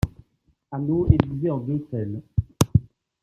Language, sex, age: French, male, 50-59